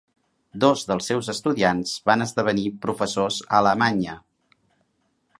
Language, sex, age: Catalan, male, 60-69